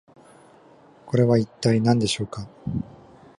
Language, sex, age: Japanese, male, 19-29